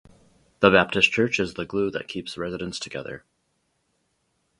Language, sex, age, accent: English, male, 30-39, United States English